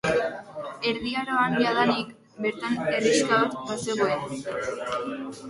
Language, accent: Basque, Erdialdekoa edo Nafarra (Gipuzkoa, Nafarroa)